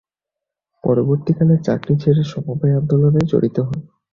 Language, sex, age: Bengali, male, 19-29